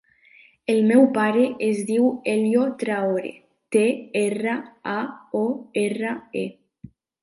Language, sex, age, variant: Catalan, female, 19-29, Nord-Occidental